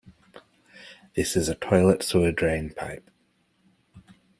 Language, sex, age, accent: English, male, 30-39, Australian English